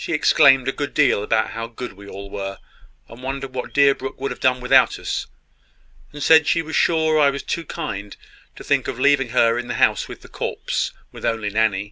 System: none